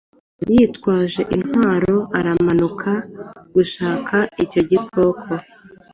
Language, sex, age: Kinyarwanda, female, 19-29